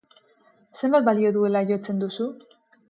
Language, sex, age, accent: Basque, female, 19-29, Mendebalekoa (Araba, Bizkaia, Gipuzkoako mendebaleko herri batzuk)